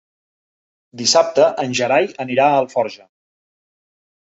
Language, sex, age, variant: Catalan, male, 40-49, Central